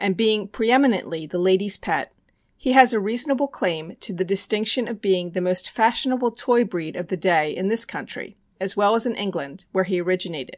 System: none